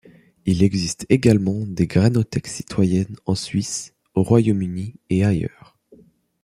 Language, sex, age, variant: French, male, under 19, Français de métropole